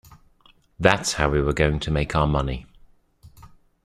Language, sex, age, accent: English, male, 30-39, England English